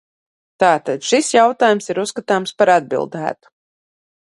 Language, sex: Latvian, female